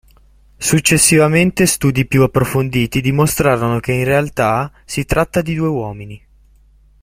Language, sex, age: Italian, male, 19-29